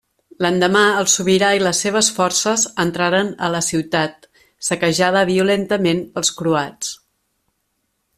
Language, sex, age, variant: Catalan, female, 40-49, Central